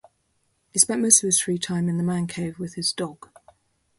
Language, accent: English, England English